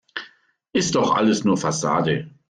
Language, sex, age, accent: German, male, 50-59, Deutschland Deutsch